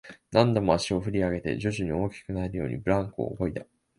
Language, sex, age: Japanese, male, 19-29